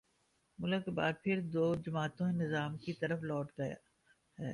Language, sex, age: Urdu, female, 19-29